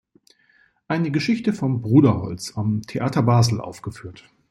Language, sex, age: German, male, 30-39